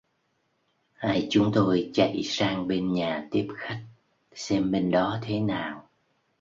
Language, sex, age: Vietnamese, male, 60-69